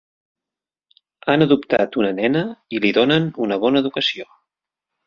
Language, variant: Catalan, Central